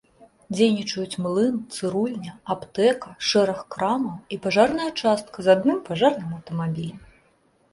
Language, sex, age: Belarusian, female, 30-39